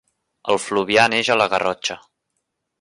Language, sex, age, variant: Catalan, male, 19-29, Central